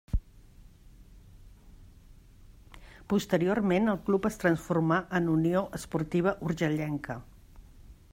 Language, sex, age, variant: Catalan, female, 50-59, Central